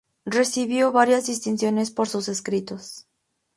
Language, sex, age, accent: Spanish, female, 19-29, México